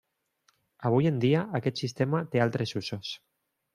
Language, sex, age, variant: Catalan, male, 30-39, Nord-Occidental